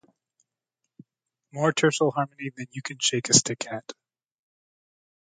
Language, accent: English, United States English